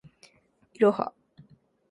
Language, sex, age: Japanese, female, 19-29